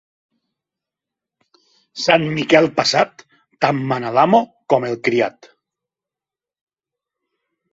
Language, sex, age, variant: Catalan, male, 40-49, Septentrional